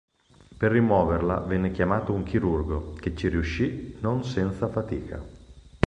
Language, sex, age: Italian, male, 30-39